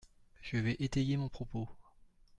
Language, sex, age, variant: French, male, 40-49, Français de métropole